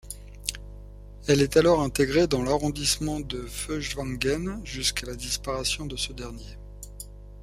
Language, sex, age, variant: French, male, 60-69, Français de métropole